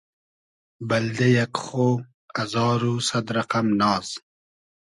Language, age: Hazaragi, 30-39